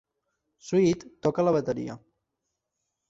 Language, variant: Catalan, Central